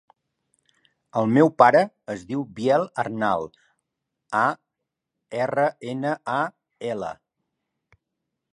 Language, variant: Catalan, Central